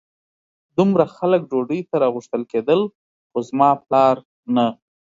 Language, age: Pashto, 30-39